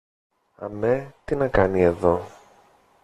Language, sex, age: Greek, male, 30-39